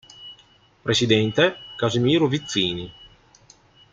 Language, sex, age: Italian, male, 50-59